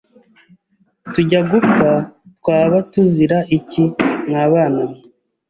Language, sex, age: Kinyarwanda, male, 30-39